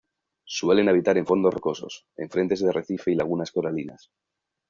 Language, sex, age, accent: Spanish, male, 30-39, España: Norte peninsular (Asturias, Castilla y León, Cantabria, País Vasco, Navarra, Aragón, La Rioja, Guadalajara, Cuenca)